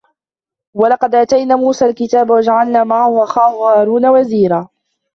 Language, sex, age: Arabic, female, 19-29